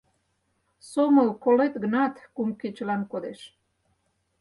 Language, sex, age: Mari, female, 60-69